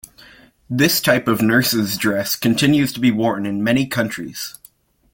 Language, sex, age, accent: English, male, under 19, Canadian English